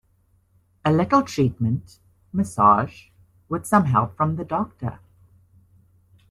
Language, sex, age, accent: English, male, 19-29, Southern African (South Africa, Zimbabwe, Namibia)